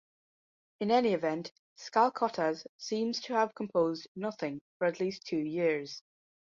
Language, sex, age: English, female, under 19